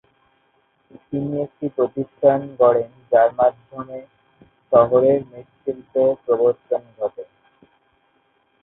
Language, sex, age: Bengali, male, 19-29